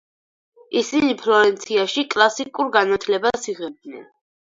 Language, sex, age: Georgian, female, under 19